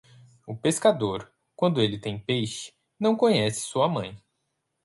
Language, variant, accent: Portuguese, Portuguese (Brasil), Paulista